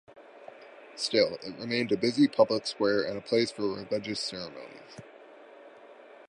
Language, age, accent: English, 19-29, United States English